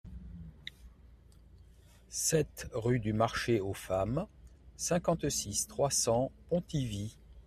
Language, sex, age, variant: French, male, 50-59, Français de métropole